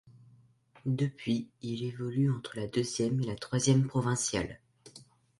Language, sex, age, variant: French, male, under 19, Français de métropole